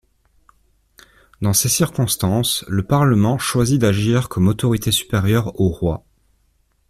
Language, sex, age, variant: French, male, 19-29, Français de métropole